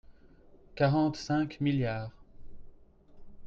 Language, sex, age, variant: French, male, 30-39, Français de métropole